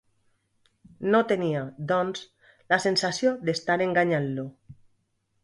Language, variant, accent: Catalan, Valencià central, valencià